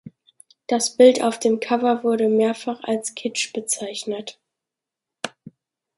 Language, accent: German, Deutschland Deutsch